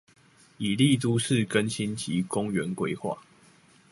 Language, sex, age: Chinese, male, 19-29